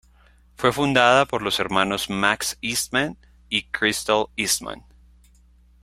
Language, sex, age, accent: Spanish, male, 19-29, Andino-Pacífico: Colombia, Perú, Ecuador, oeste de Bolivia y Venezuela andina